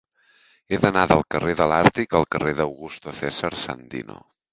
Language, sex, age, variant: Catalan, male, 30-39, Central